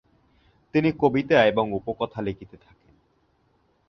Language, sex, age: Bengali, male, 19-29